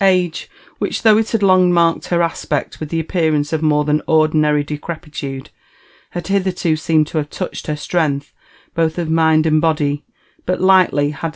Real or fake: real